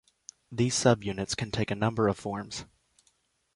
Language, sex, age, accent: English, male, 19-29, United States English